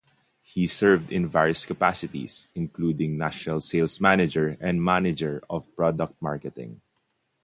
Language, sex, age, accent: English, male, 19-29, Filipino